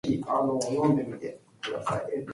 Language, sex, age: English, female, 19-29